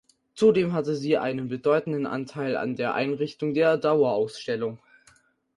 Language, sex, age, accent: German, male, under 19, Deutschland Deutsch